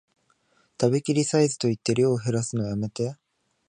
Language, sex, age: Japanese, male, 19-29